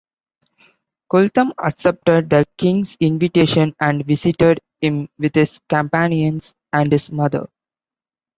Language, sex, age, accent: English, male, 19-29, India and South Asia (India, Pakistan, Sri Lanka)